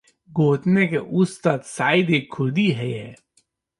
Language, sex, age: Kurdish, male, 30-39